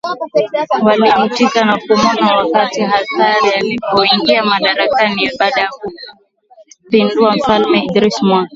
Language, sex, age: Swahili, female, 19-29